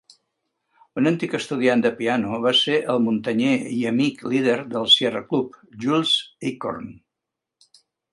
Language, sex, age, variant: Catalan, male, 70-79, Central